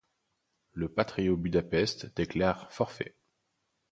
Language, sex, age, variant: French, male, 19-29, Français de métropole